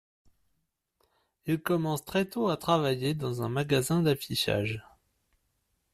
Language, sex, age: French, male, 40-49